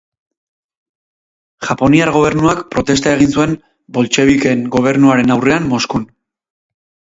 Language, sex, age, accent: Basque, male, 30-39, Erdialdekoa edo Nafarra (Gipuzkoa, Nafarroa)